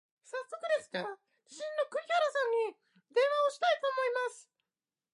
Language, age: Japanese, under 19